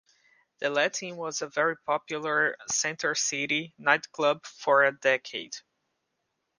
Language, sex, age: English, male, 19-29